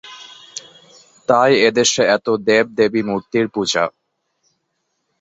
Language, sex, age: Bengali, male, 30-39